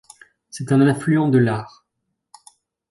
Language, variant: French, Français de métropole